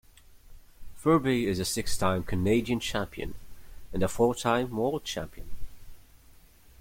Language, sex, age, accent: English, male, 19-29, United States English